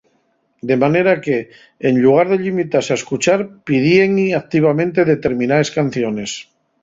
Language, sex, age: Asturian, male, 50-59